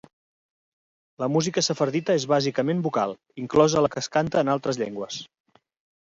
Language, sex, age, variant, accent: Catalan, male, 40-49, Central, central